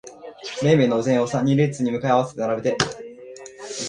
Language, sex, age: Japanese, male, 19-29